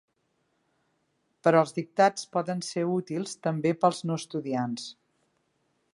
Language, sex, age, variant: Catalan, female, 50-59, Central